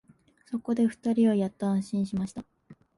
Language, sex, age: Japanese, female, 19-29